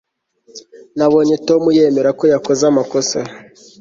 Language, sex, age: Kinyarwanda, male, 19-29